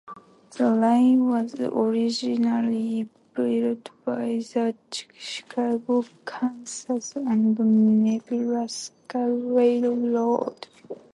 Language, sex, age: English, female, 19-29